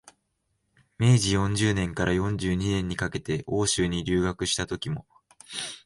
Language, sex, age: Japanese, male, 19-29